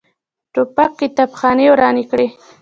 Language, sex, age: Pashto, female, under 19